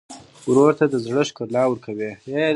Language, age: Pashto, 19-29